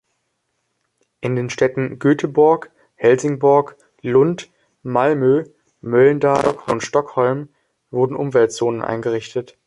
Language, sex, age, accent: German, male, under 19, Deutschland Deutsch